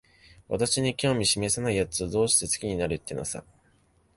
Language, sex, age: Japanese, male, 19-29